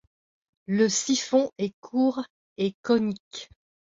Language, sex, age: French, female, 50-59